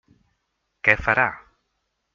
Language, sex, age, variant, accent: Catalan, male, 50-59, Central, central